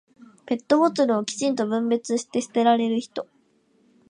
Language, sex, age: Japanese, female, 19-29